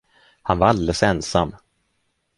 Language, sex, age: Swedish, male, 40-49